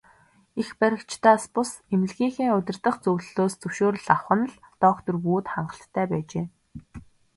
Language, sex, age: Mongolian, female, 19-29